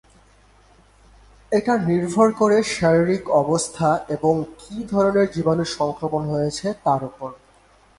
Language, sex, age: Bengali, male, 19-29